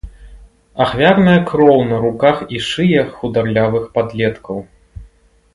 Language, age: Belarusian, 19-29